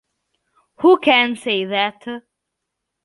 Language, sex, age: Italian, female, under 19